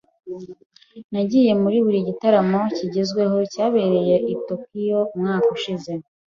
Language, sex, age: Kinyarwanda, female, 19-29